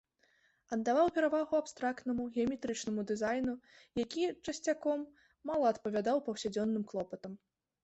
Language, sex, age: Belarusian, female, 19-29